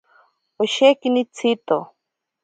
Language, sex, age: Ashéninka Perené, female, 19-29